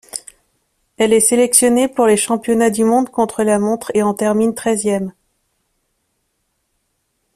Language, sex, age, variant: French, female, 30-39, Français de métropole